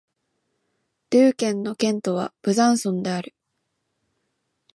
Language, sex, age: Japanese, female, 19-29